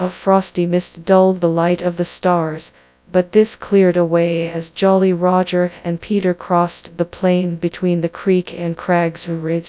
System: TTS, FastPitch